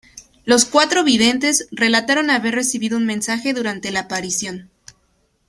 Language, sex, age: Spanish, female, 19-29